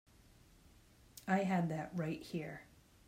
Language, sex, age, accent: English, female, 40-49, United States English